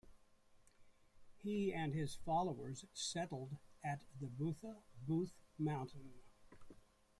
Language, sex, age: English, male, 70-79